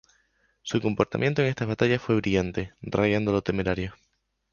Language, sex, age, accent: Spanish, male, 19-29, España: Islas Canarias